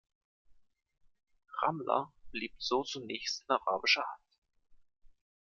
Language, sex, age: German, male, 19-29